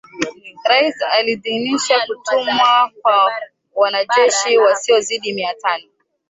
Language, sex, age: Swahili, female, 19-29